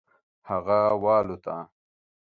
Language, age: Pashto, 30-39